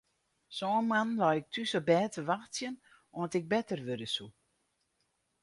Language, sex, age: Western Frisian, female, 60-69